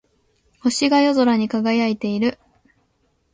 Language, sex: Japanese, female